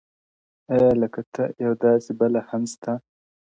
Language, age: Pashto, 19-29